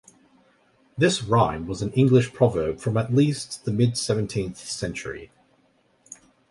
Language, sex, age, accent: English, male, 30-39, Australian English